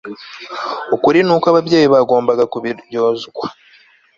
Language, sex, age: Kinyarwanda, male, 19-29